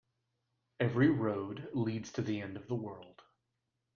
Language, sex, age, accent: English, male, 40-49, United States English